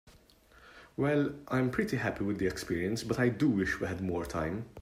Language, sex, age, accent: English, male, 30-39, England English